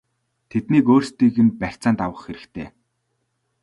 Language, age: Mongolian, 19-29